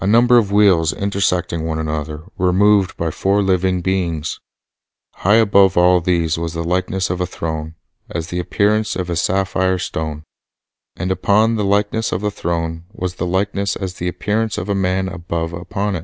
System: none